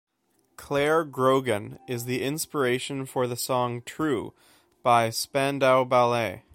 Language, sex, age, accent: English, male, 19-29, Canadian English